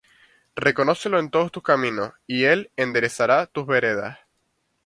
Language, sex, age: Spanish, male, 19-29